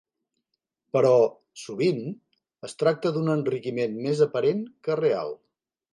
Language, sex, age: Catalan, male, 50-59